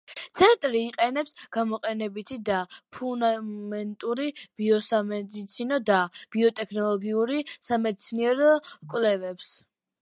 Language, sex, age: Georgian, female, under 19